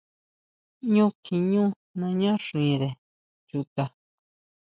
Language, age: Huautla Mazatec, 30-39